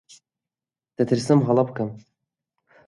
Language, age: Central Kurdish, 19-29